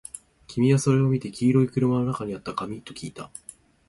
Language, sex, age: Japanese, male, 19-29